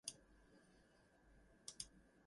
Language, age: English, 19-29